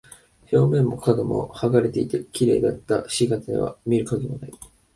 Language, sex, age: Japanese, male, 19-29